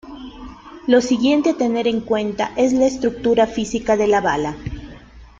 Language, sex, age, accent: Spanish, female, 30-39, Andino-Pacífico: Colombia, Perú, Ecuador, oeste de Bolivia y Venezuela andina